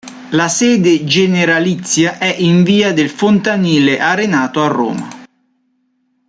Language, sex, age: Italian, male, 30-39